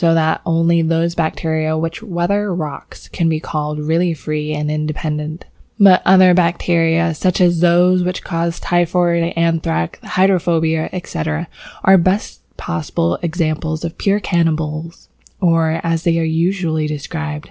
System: none